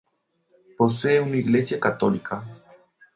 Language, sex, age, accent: Spanish, male, 19-29, México